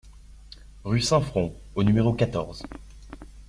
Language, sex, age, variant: French, male, 30-39, Français de métropole